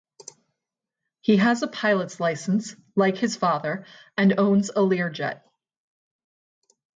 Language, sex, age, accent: English, female, 30-39, United States English